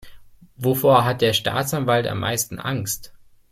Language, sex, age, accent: German, male, 19-29, Deutschland Deutsch